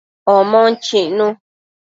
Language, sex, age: Matsés, female, under 19